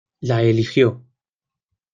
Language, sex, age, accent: Spanish, male, 19-29, España: Centro-Sur peninsular (Madrid, Toledo, Castilla-La Mancha)